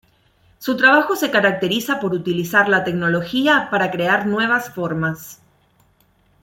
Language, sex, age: Spanish, female, 40-49